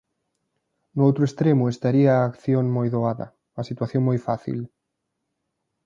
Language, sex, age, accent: Galician, male, 19-29, Atlántico (seseo e gheada)